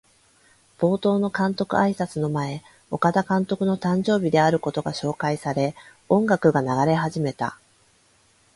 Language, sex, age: Japanese, female, 30-39